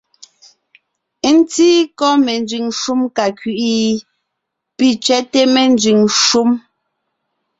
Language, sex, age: Ngiemboon, female, 30-39